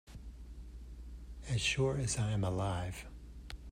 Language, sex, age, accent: English, male, 50-59, United States English